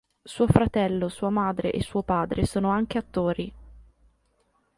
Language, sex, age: Italian, female, 30-39